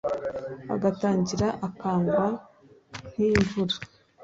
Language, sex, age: Kinyarwanda, female, 19-29